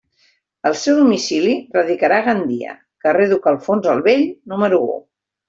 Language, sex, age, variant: Catalan, female, 50-59, Central